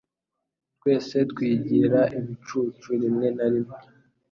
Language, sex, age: Kinyarwanda, male, under 19